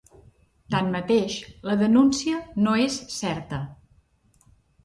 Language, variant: Catalan, Central